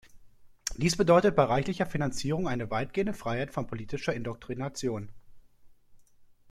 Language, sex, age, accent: German, male, 19-29, Deutschland Deutsch